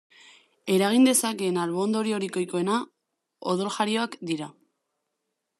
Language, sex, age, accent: Basque, female, 19-29, Mendebalekoa (Araba, Bizkaia, Gipuzkoako mendebaleko herri batzuk)